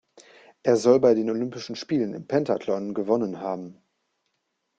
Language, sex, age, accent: German, male, 19-29, Deutschland Deutsch